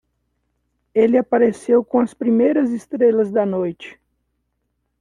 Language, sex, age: Portuguese, male, 30-39